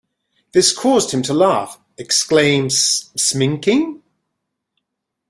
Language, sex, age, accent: English, male, 40-49, England English